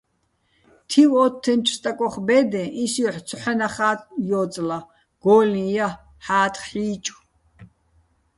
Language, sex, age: Bats, female, 60-69